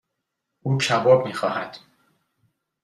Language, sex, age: Persian, male, 30-39